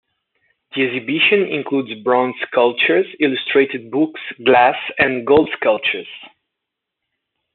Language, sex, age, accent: English, male, 30-39, United States English